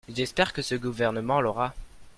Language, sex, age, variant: French, male, under 19, Français de métropole